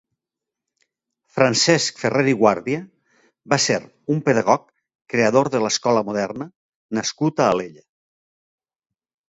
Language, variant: Catalan, Tortosí